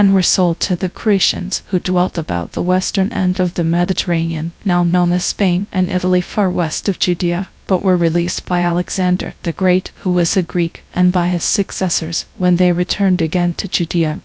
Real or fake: fake